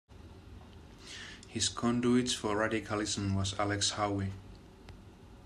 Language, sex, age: English, male, 40-49